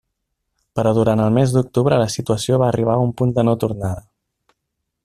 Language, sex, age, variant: Catalan, male, 30-39, Central